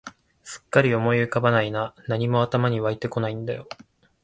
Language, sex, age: Japanese, male, 19-29